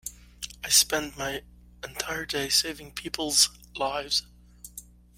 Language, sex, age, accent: English, male, 30-39, United States English